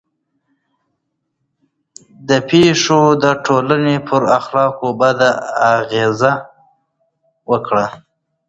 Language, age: Pashto, 19-29